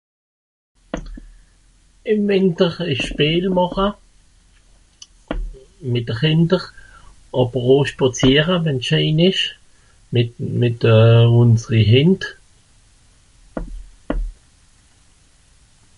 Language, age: Swiss German, 50-59